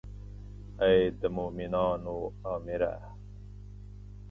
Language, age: Pashto, 40-49